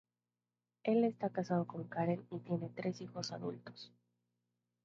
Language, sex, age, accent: Spanish, female, 19-29, México